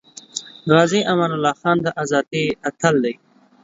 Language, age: Pashto, 19-29